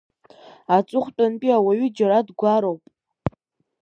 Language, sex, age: Abkhazian, female, under 19